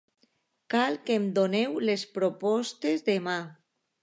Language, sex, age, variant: Catalan, female, under 19, Alacantí